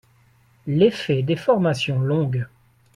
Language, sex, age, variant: French, male, 40-49, Français de métropole